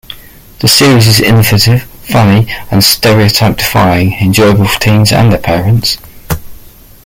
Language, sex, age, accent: English, male, 40-49, England English